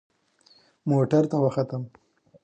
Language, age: Pashto, 19-29